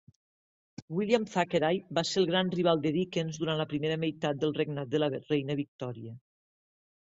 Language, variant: Catalan, Nord-Occidental